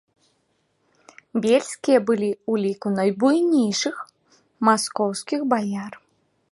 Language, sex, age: Belarusian, female, 19-29